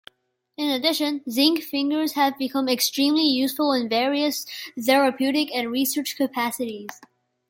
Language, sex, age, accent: English, male, under 19, United States English